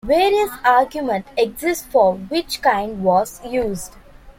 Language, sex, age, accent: English, female, 19-29, India and South Asia (India, Pakistan, Sri Lanka)